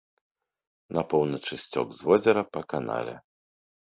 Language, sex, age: Belarusian, male, 30-39